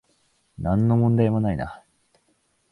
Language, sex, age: Japanese, male, 19-29